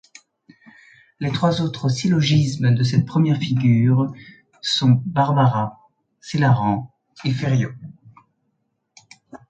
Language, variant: French, Français de métropole